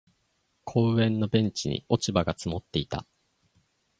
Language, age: Japanese, under 19